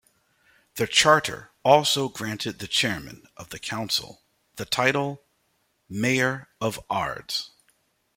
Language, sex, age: English, male, 50-59